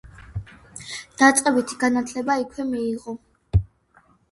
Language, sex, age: Georgian, female, 50-59